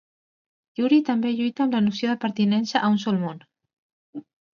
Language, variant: Catalan, Central